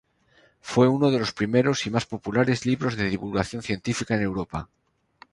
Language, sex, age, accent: Spanish, male, 30-39, España: Norte peninsular (Asturias, Castilla y León, Cantabria, País Vasco, Navarra, Aragón, La Rioja, Guadalajara, Cuenca)